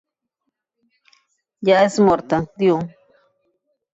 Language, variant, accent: Catalan, Central, central